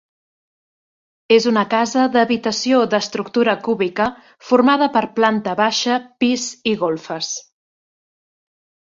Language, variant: Catalan, Central